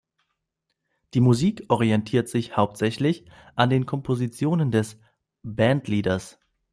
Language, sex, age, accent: German, male, 19-29, Deutschland Deutsch